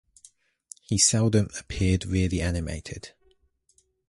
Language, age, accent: English, 19-29, England English